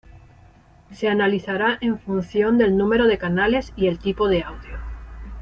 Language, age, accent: Spanish, 40-49, España: Norte peninsular (Asturias, Castilla y León, Cantabria, País Vasco, Navarra, Aragón, La Rioja, Guadalajara, Cuenca)